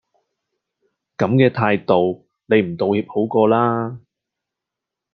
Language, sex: Cantonese, male